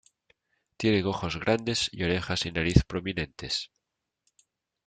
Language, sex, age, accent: Spanish, male, 40-49, España: Norte peninsular (Asturias, Castilla y León, Cantabria, País Vasco, Navarra, Aragón, La Rioja, Guadalajara, Cuenca)